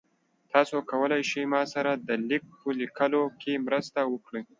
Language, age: Pashto, 19-29